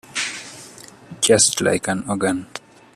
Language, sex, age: English, male, 19-29